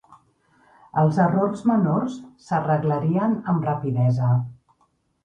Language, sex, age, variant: Catalan, female, 50-59, Central